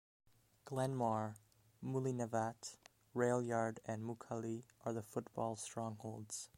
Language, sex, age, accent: English, male, under 19, Canadian English